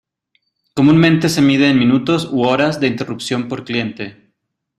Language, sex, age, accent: Spanish, male, 30-39, México